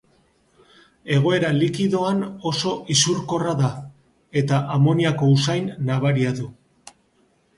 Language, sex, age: Basque, male, 50-59